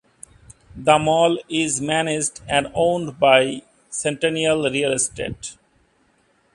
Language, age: English, 40-49